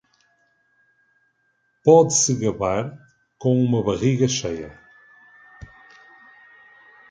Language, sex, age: Portuguese, male, 40-49